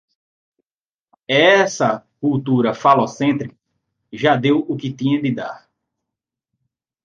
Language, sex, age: Portuguese, male, 19-29